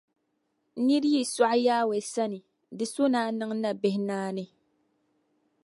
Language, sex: Dagbani, female